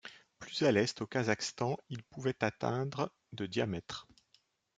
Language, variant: French, Français de métropole